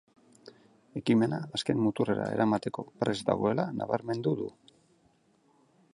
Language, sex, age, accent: Basque, male, 40-49, Mendebalekoa (Araba, Bizkaia, Gipuzkoako mendebaleko herri batzuk)